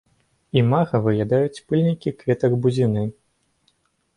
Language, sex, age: Belarusian, male, under 19